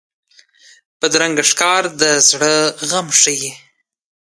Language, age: Pashto, 19-29